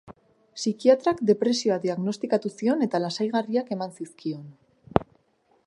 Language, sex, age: Basque, female, 19-29